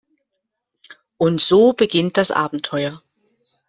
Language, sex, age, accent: German, female, 50-59, Deutschland Deutsch